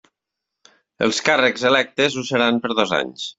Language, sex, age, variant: Catalan, male, 40-49, Nord-Occidental